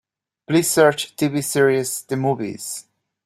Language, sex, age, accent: English, male, 30-39, Irish English